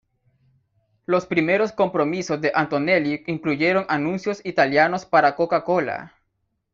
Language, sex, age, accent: Spanish, male, 19-29, América central